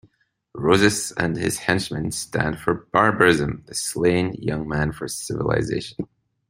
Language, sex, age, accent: English, male, 40-49, Scottish English